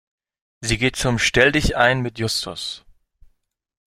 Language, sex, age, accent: German, male, 19-29, Deutschland Deutsch